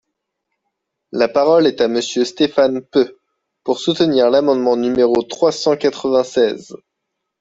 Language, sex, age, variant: French, male, 19-29, Français de métropole